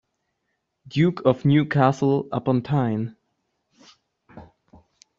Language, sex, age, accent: German, female, 19-29, Deutschland Deutsch